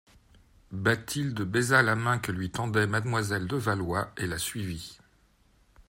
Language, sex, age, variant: French, male, 50-59, Français de métropole